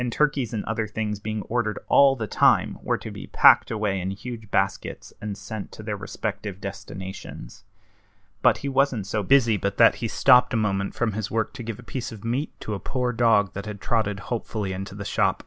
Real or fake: real